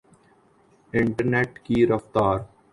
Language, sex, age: Urdu, male, 19-29